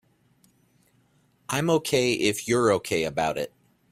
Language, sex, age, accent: English, male, 30-39, United States English